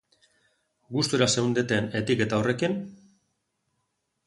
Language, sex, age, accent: Basque, male, 40-49, Mendebalekoa (Araba, Bizkaia, Gipuzkoako mendebaleko herri batzuk)